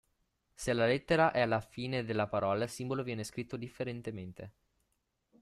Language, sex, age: Italian, male, under 19